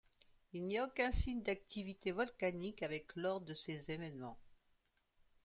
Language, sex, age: French, female, 50-59